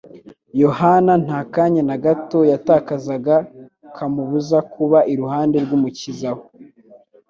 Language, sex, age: Kinyarwanda, male, under 19